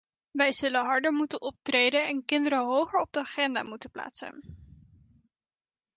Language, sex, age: Dutch, female, 19-29